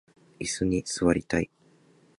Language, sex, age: Japanese, male, 30-39